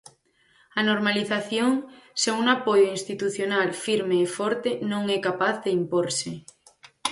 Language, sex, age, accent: Galician, female, 19-29, Normativo (estándar)